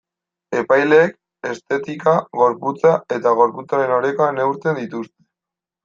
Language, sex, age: Basque, male, 19-29